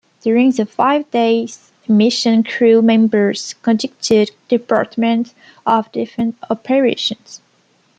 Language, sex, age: English, female, under 19